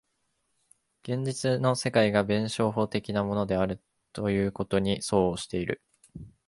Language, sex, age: Japanese, male, 19-29